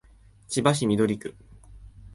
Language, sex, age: Japanese, male, 19-29